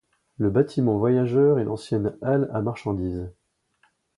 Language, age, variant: French, 40-49, Français de métropole